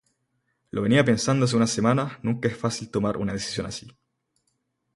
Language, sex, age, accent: Spanish, male, 19-29, Chileno: Chile, Cuyo